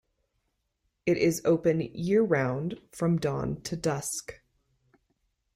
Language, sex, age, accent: English, female, 30-39, United States English